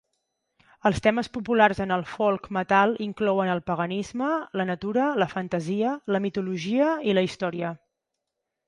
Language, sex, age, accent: Catalan, female, 40-49, nord-oriental